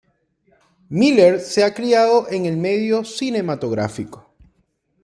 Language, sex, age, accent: Spanish, male, 30-39, Caribe: Cuba, Venezuela, Puerto Rico, República Dominicana, Panamá, Colombia caribeña, México caribeño, Costa del golfo de México